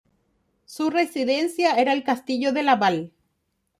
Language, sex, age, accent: Spanish, female, 30-39, Rioplatense: Argentina, Uruguay, este de Bolivia, Paraguay